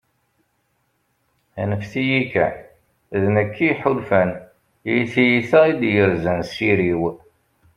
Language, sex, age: Kabyle, male, 40-49